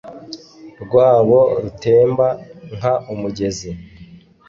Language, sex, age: Kinyarwanda, male, 19-29